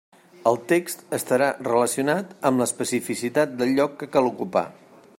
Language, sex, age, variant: Catalan, male, 50-59, Central